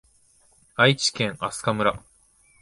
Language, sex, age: Japanese, male, 19-29